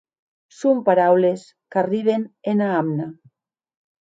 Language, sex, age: Occitan, female, 50-59